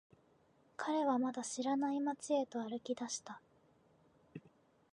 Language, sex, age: Japanese, female, 19-29